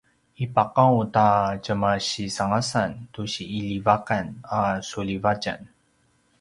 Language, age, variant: Paiwan, 30-39, pinayuanan a kinaikacedasan (東排灣語)